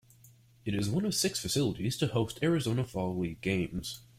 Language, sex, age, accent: English, male, 19-29, United States English